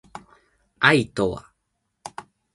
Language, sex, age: Japanese, male, 19-29